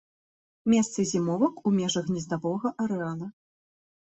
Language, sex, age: Belarusian, female, 30-39